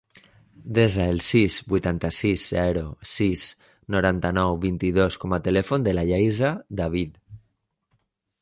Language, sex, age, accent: Catalan, male, 40-49, valencià